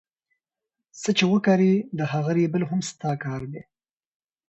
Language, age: Pashto, 19-29